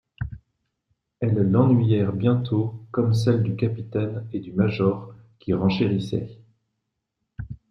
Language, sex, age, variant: French, male, 40-49, Français de métropole